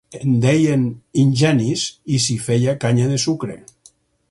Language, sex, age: Catalan, male, 60-69